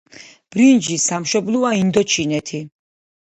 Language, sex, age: Georgian, female, 40-49